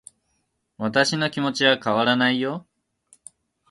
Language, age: Japanese, 19-29